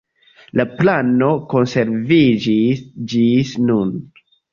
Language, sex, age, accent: Esperanto, male, 19-29, Internacia